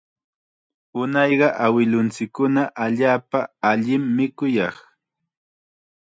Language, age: Chiquián Ancash Quechua, 19-29